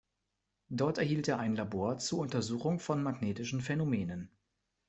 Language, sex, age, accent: German, male, 19-29, Deutschland Deutsch